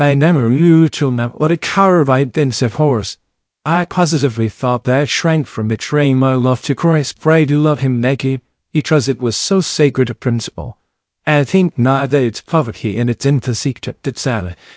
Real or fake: fake